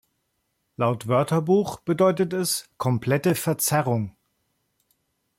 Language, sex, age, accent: German, male, 50-59, Deutschland Deutsch